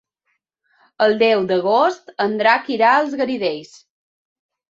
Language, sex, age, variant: Catalan, female, 30-39, Balear